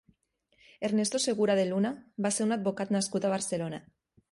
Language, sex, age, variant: Catalan, female, 30-39, Nord-Occidental